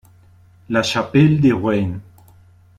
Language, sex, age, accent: Spanish, male, 50-59, México